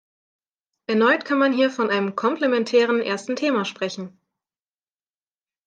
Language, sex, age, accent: German, female, 19-29, Deutschland Deutsch